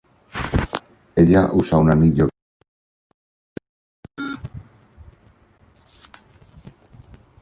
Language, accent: Spanish, España: Centro-Sur peninsular (Madrid, Toledo, Castilla-La Mancha)